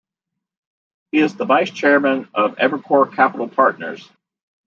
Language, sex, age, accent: English, male, 50-59, United States English